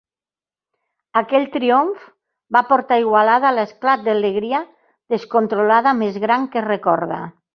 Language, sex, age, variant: Catalan, female, 70-79, Central